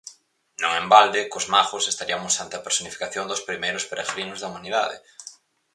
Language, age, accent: Galician, 19-29, Normativo (estándar)